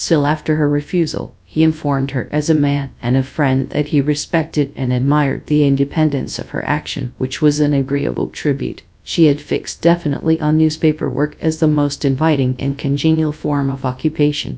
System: TTS, GradTTS